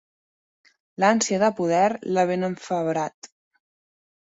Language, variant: Catalan, Central